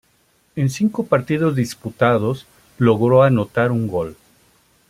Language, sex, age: Spanish, male, 50-59